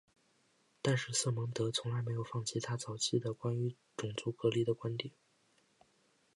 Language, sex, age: Chinese, male, under 19